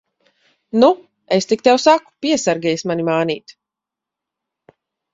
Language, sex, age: Latvian, female, 30-39